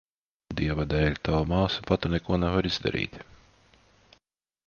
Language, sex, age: Latvian, male, 50-59